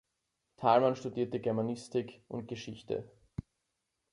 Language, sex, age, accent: German, male, 19-29, Österreichisches Deutsch